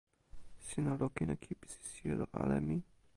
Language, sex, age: Toki Pona, male, under 19